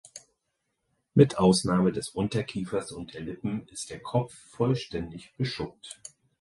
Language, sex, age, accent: German, male, 40-49, Deutschland Deutsch; Hochdeutsch